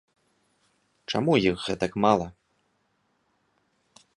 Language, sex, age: Belarusian, male, 30-39